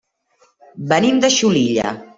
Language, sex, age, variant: Catalan, female, 50-59, Central